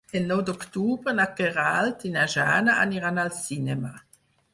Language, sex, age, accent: Catalan, female, 50-59, aprenent (recent, des d'altres llengües)